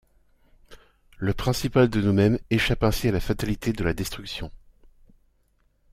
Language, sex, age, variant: French, male, 30-39, Français de métropole